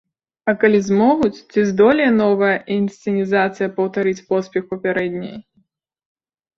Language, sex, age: Belarusian, female, 30-39